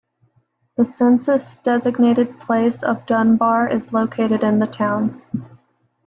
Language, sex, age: English, female, 30-39